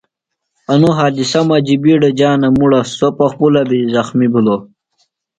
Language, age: Phalura, under 19